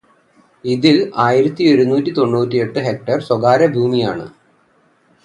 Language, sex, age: Malayalam, male, 40-49